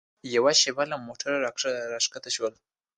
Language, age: Pashto, under 19